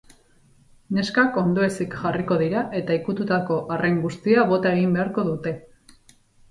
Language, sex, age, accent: Basque, female, 40-49, Erdialdekoa edo Nafarra (Gipuzkoa, Nafarroa)